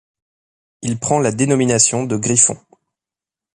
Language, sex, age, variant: French, male, 30-39, Français de métropole